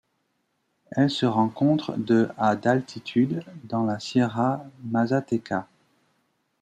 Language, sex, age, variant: French, male, 40-49, Français de métropole